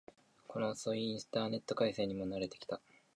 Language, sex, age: Japanese, male, 19-29